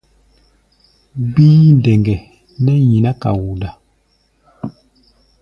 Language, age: Gbaya, 30-39